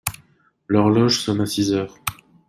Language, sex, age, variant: French, male, 30-39, Français de métropole